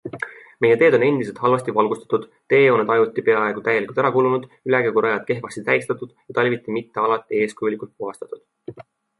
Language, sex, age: Estonian, male, 19-29